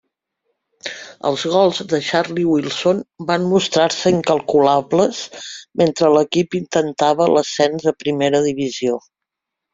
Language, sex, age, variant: Catalan, female, 60-69, Central